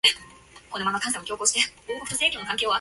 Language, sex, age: English, male, 19-29